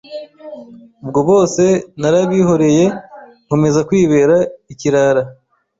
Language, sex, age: Kinyarwanda, male, 30-39